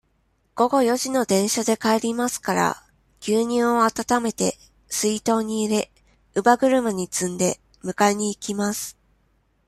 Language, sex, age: Japanese, female, 19-29